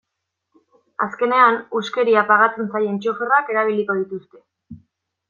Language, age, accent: Basque, 19-29, Mendebalekoa (Araba, Bizkaia, Gipuzkoako mendebaleko herri batzuk)